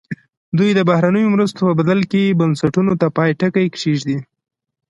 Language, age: Pashto, 19-29